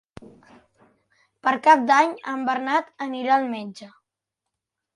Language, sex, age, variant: Catalan, male, 40-49, Central